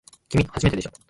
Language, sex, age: Japanese, male, 19-29